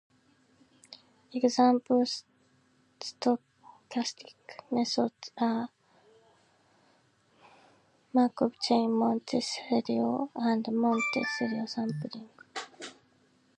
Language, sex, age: English, female, under 19